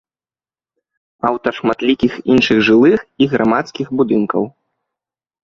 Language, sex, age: Belarusian, male, 30-39